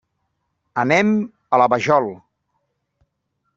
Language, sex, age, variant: Catalan, male, 40-49, Central